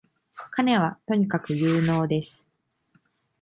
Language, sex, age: Japanese, female, 19-29